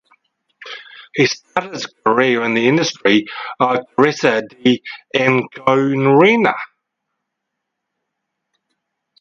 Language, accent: English, New Zealand English